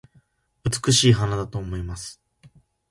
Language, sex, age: Japanese, male, under 19